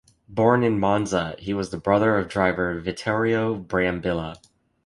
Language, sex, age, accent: English, male, 19-29, United States English